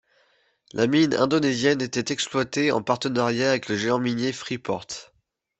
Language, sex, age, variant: French, male, 19-29, Français de métropole